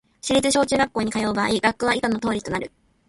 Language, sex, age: Japanese, female, 19-29